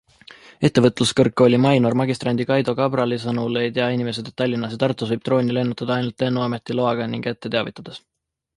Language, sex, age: Estonian, male, 19-29